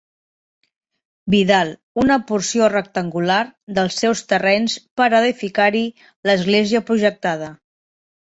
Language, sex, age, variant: Catalan, female, 30-39, Septentrional